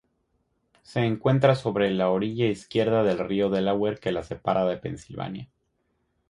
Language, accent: Spanish, México